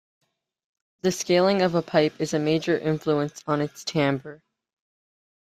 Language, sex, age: English, male, under 19